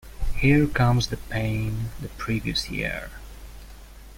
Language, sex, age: English, male, 19-29